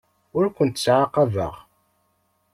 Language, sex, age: Kabyle, male, 19-29